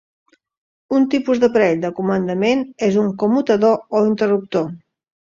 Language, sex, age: Catalan, female, 50-59